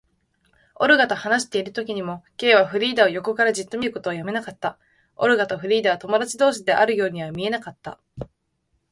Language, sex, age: Japanese, female, 19-29